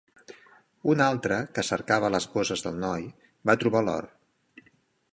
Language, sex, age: Catalan, male, 50-59